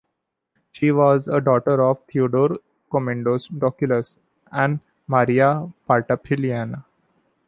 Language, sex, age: English, male, 19-29